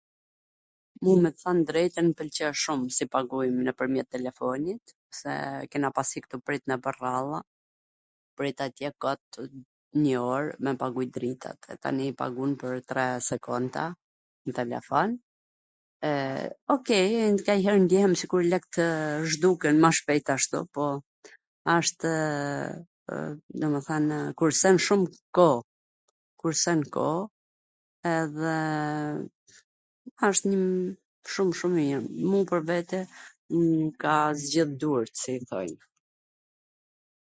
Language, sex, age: Gheg Albanian, female, 40-49